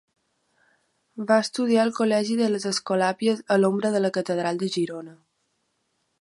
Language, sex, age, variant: Catalan, female, under 19, Balear